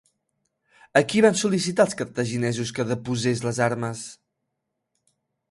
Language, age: Catalan, 30-39